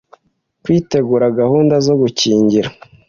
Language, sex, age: Kinyarwanda, male, 19-29